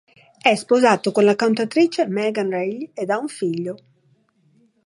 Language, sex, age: Italian, female, 60-69